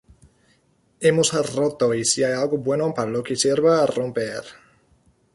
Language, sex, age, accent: Spanish, male, 30-39, México